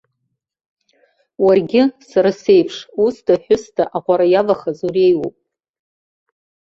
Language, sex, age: Abkhazian, female, 60-69